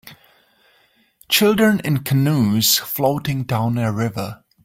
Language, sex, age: English, male, 30-39